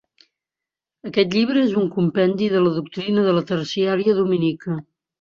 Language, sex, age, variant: Catalan, female, 70-79, Central